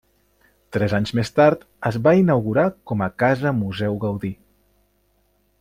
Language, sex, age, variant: Catalan, male, 19-29, Central